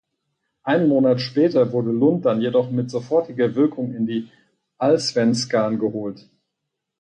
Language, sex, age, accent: German, male, 40-49, Deutschland Deutsch